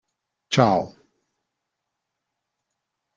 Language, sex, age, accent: German, male, 40-49, Deutschland Deutsch